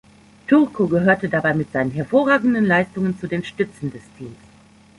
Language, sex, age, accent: German, female, 40-49, Deutschland Deutsch